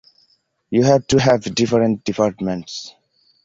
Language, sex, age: English, male, 19-29